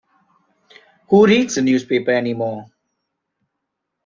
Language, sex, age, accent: English, male, 30-39, India and South Asia (India, Pakistan, Sri Lanka)